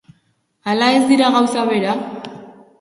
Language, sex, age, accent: Basque, female, under 19, Mendebalekoa (Araba, Bizkaia, Gipuzkoako mendebaleko herri batzuk)